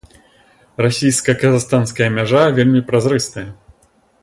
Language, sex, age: Belarusian, male, 30-39